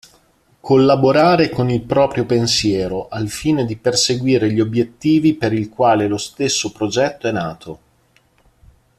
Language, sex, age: Italian, male, 40-49